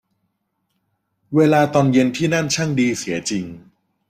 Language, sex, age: Thai, male, 30-39